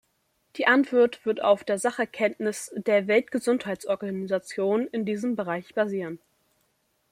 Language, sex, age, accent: German, female, under 19, Deutschland Deutsch